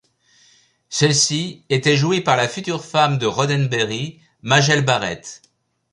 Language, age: French, 70-79